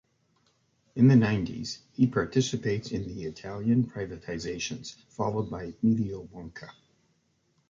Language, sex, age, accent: English, male, 70-79, Canadian English